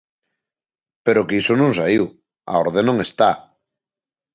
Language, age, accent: Galician, 30-39, Normativo (estándar)